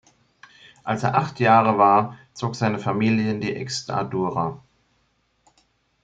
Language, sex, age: German, male, 30-39